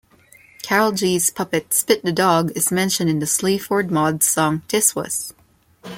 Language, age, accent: English, 19-29, Filipino